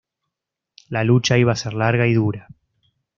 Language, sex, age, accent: Spanish, male, 19-29, Rioplatense: Argentina, Uruguay, este de Bolivia, Paraguay